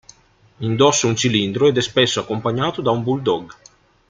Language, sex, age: Italian, male, 50-59